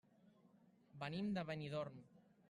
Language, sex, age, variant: Catalan, male, 40-49, Central